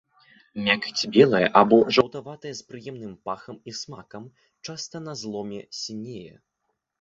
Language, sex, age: Belarusian, male, 19-29